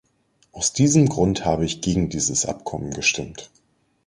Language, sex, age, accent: German, male, 30-39, Deutschland Deutsch